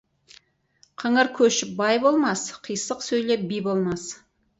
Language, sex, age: Kazakh, female, 40-49